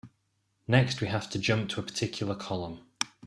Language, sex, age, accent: English, male, 30-39, England English